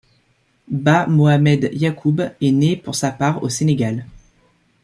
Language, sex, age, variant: French, male, 19-29, Français de métropole